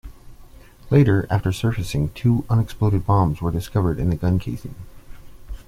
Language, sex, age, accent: English, male, 30-39, United States English